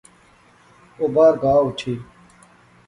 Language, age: Pahari-Potwari, 30-39